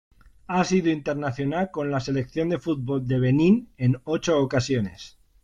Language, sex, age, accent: Spanish, male, 40-49, España: Norte peninsular (Asturias, Castilla y León, Cantabria, País Vasco, Navarra, Aragón, La Rioja, Guadalajara, Cuenca)